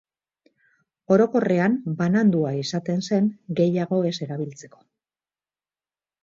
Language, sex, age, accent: Basque, female, 50-59, Mendebalekoa (Araba, Bizkaia, Gipuzkoako mendebaleko herri batzuk)